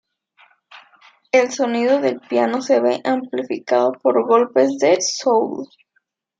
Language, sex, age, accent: Spanish, female, 19-29, México